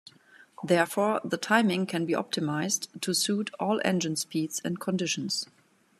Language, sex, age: English, female, 40-49